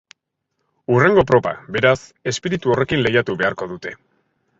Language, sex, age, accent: Basque, male, 19-29, Erdialdekoa edo Nafarra (Gipuzkoa, Nafarroa)